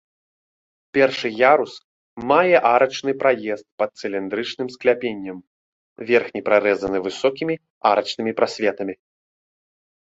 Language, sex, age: Belarusian, male, 19-29